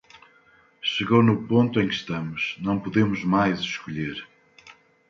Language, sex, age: Portuguese, male, 50-59